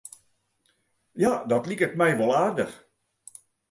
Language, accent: Western Frisian, Klaaifrysk